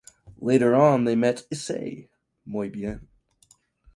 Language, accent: English, United States English